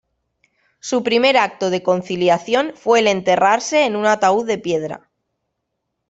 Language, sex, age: Spanish, female, 19-29